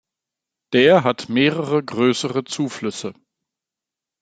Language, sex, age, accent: German, male, 40-49, Deutschland Deutsch